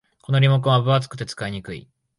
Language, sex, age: Japanese, male, 19-29